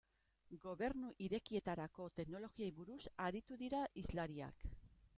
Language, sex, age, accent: Basque, female, 40-49, Mendebalekoa (Araba, Bizkaia, Gipuzkoako mendebaleko herri batzuk)